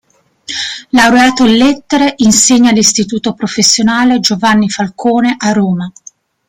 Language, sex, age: Italian, female, 30-39